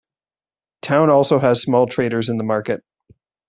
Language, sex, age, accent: English, male, 30-39, Canadian English